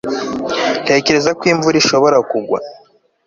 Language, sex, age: Kinyarwanda, male, 19-29